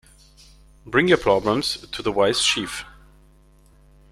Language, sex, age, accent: English, male, 30-39, United States English